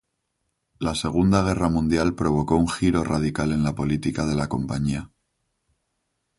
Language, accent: Spanish, España: Centro-Sur peninsular (Madrid, Toledo, Castilla-La Mancha)